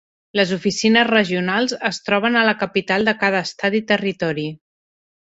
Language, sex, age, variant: Catalan, female, 40-49, Central